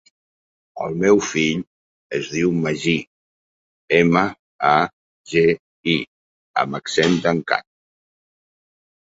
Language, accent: Catalan, aprenent (recent, des del castellà)